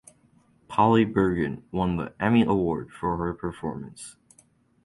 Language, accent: English, United States English